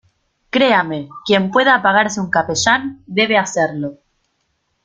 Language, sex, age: Spanish, female, 30-39